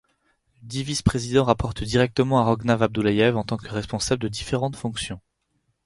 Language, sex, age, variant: French, male, 19-29, Français de métropole